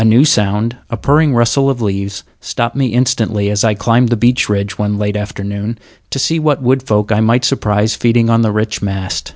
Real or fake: real